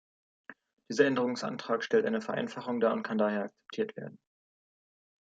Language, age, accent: German, 19-29, Deutschland Deutsch